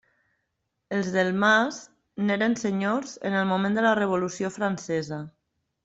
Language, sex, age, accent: Catalan, female, 30-39, valencià